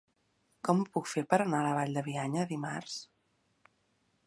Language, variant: Catalan, Central